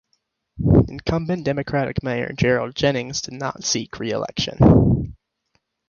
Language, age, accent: English, 19-29, United States English